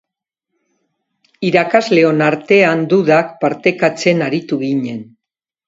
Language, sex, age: Basque, female, 60-69